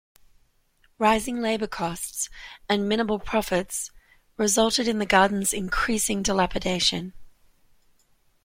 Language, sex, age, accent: English, female, 40-49, Australian English